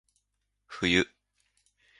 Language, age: Japanese, 19-29